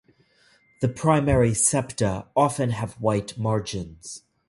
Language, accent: English, United States English